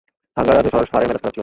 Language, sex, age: Bengali, male, 19-29